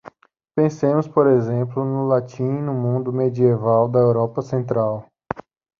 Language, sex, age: Portuguese, male, 19-29